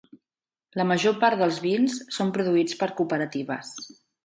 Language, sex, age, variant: Catalan, female, 30-39, Central